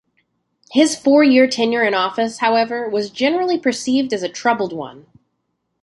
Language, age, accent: English, 19-29, United States English